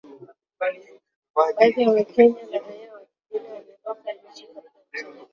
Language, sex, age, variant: Swahili, female, 19-29, Kiswahili cha Bara ya Kenya